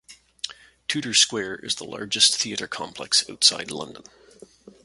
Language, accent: English, Canadian English